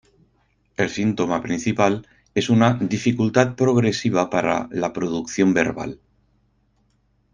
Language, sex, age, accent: Spanish, male, 50-59, España: Norte peninsular (Asturias, Castilla y León, Cantabria, País Vasco, Navarra, Aragón, La Rioja, Guadalajara, Cuenca)